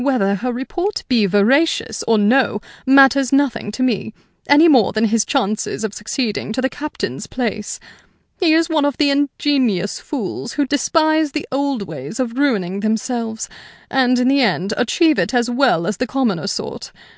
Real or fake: real